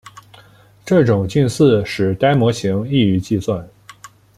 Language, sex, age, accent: Chinese, male, 19-29, 出生地：河南省